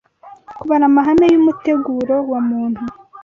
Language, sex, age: Kinyarwanda, female, 19-29